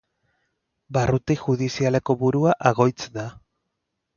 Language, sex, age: Basque, male, 30-39